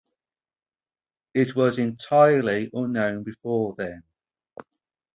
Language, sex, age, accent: English, male, 40-49, England English